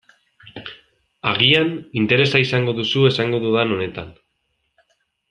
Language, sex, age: Basque, male, 19-29